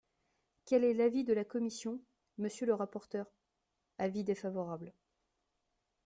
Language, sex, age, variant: French, female, 19-29, Français de métropole